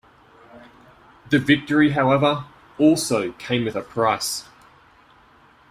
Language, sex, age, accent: English, male, 30-39, Australian English